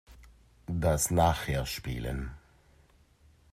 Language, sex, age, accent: German, male, 50-59, Deutschland Deutsch